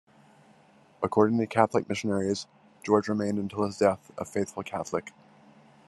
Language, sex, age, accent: English, male, 50-59, United States English